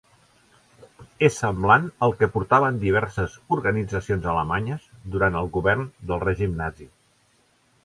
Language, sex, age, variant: Catalan, male, 60-69, Central